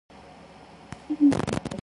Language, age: English, 19-29